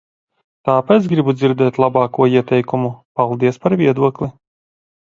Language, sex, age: Latvian, male, 40-49